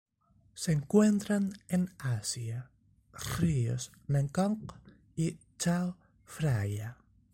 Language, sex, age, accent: Spanish, male, 19-29, España: Sur peninsular (Andalucia, Extremadura, Murcia)